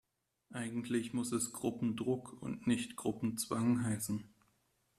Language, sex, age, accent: German, male, 30-39, Deutschland Deutsch